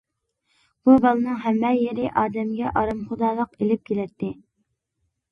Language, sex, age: Uyghur, female, under 19